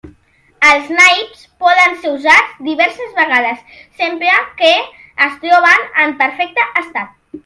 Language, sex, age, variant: Catalan, male, under 19, Central